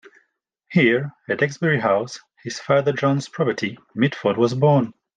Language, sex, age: English, male, 30-39